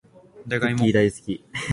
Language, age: Japanese, 19-29